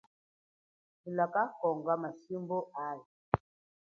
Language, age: Chokwe, 40-49